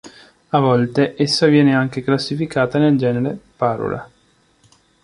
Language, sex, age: Italian, male, 19-29